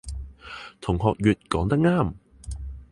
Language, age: Cantonese, 19-29